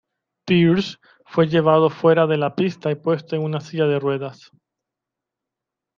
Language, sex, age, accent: Spanish, male, 30-39, Caribe: Cuba, Venezuela, Puerto Rico, República Dominicana, Panamá, Colombia caribeña, México caribeño, Costa del golfo de México